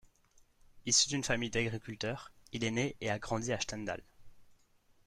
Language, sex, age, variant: French, male, 19-29, Français de métropole